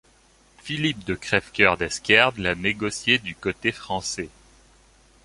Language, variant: French, Français de métropole